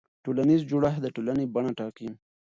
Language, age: Pashto, 30-39